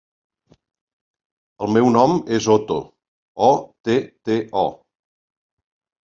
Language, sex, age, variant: Catalan, male, 50-59, Central